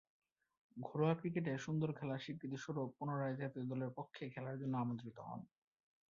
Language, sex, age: Bengali, male, 19-29